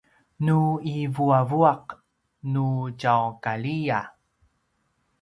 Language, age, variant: Paiwan, 30-39, pinayuanan a kinaikacedasan (東排灣語)